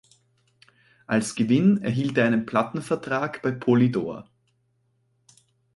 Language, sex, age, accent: German, male, 19-29, Österreichisches Deutsch